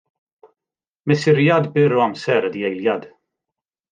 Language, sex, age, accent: Welsh, male, 40-49, Y Deyrnas Unedig Cymraeg